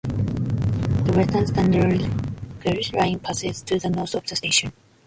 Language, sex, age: English, female, 19-29